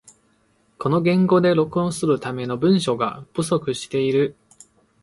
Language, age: Japanese, 30-39